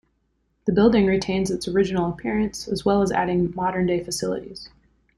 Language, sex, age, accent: English, female, 30-39, United States English